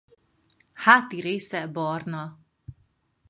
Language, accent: Hungarian, budapesti